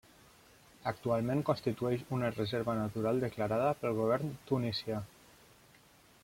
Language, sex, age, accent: Catalan, male, 30-39, valencià